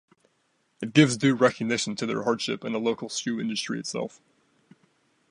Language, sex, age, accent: English, male, 19-29, United States English